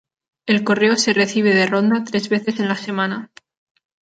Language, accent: Spanish, España: Norte peninsular (Asturias, Castilla y León, Cantabria, País Vasco, Navarra, Aragón, La Rioja, Guadalajara, Cuenca)